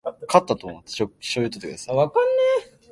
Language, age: Japanese, under 19